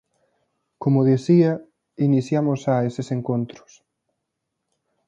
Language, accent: Galician, Atlántico (seseo e gheada)